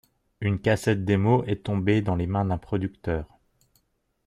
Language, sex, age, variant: French, male, 40-49, Français de métropole